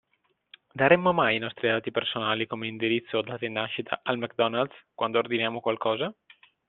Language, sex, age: Italian, male, 19-29